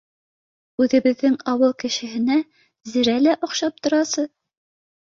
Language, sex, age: Bashkir, female, 50-59